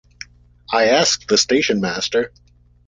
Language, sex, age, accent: English, male, 40-49, United States English